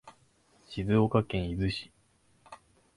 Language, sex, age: Japanese, male, 19-29